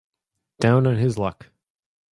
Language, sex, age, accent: English, male, 30-39, United States English